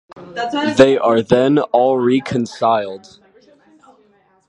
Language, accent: English, United States English